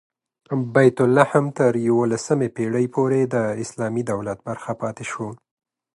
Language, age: Pashto, 30-39